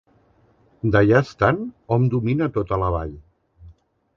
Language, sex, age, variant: Catalan, male, 40-49, Central